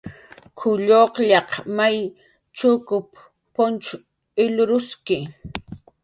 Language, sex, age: Jaqaru, female, 40-49